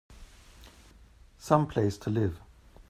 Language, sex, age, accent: English, male, 40-49, England English